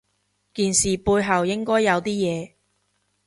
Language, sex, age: Cantonese, female, 19-29